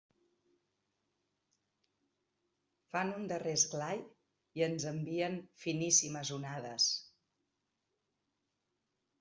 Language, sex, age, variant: Catalan, female, 40-49, Central